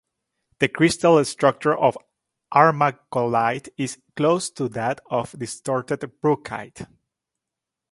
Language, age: English, 19-29